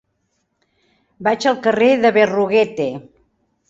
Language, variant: Catalan, Central